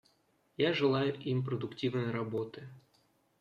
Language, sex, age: Russian, male, 19-29